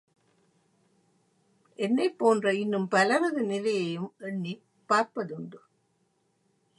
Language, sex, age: Tamil, female, 70-79